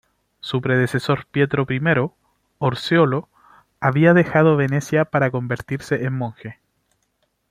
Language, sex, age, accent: Spanish, male, 19-29, Chileno: Chile, Cuyo